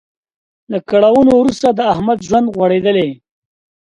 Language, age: Pashto, 19-29